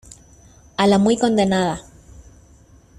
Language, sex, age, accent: Spanish, female, 19-29, Chileno: Chile, Cuyo